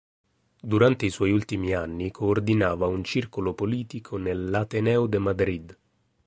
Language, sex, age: Italian, male, 30-39